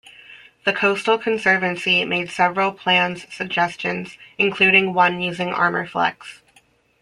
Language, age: English, 30-39